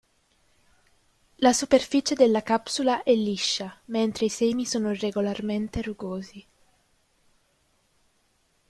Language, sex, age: Italian, female, 19-29